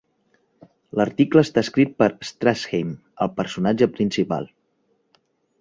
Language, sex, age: Catalan, male, 19-29